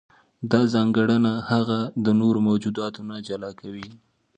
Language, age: Pashto, 19-29